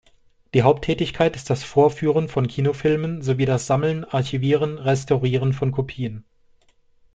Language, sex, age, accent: German, male, 30-39, Deutschland Deutsch